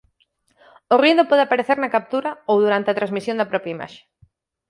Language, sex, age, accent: Galician, female, 19-29, Atlántico (seseo e gheada)